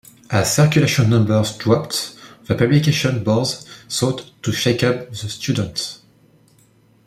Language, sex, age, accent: English, male, 19-29, United States English